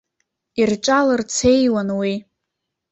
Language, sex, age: Abkhazian, female, under 19